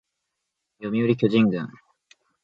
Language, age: Japanese, 19-29